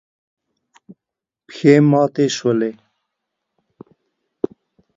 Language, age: Pashto, 19-29